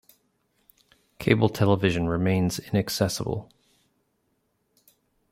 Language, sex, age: English, male, 40-49